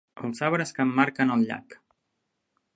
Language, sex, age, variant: Catalan, male, 30-39, Nord-Occidental